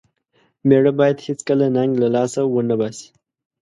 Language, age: Pashto, 19-29